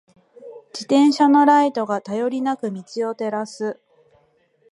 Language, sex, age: Japanese, female, 30-39